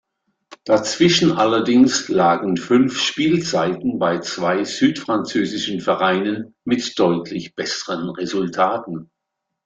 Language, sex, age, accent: German, male, 70-79, Deutschland Deutsch